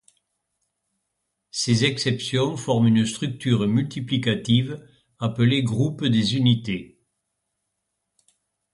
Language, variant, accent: French, Français de métropole, Français du sud de la France